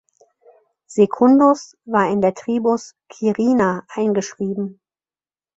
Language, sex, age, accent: German, female, 40-49, Deutschland Deutsch